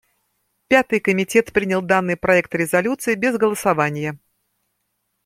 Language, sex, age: Russian, female, 50-59